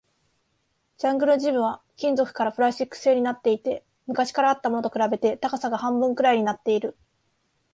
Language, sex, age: Japanese, female, 19-29